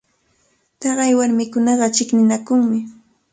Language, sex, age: Cajatambo North Lima Quechua, female, 30-39